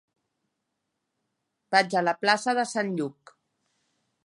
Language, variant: Catalan, Central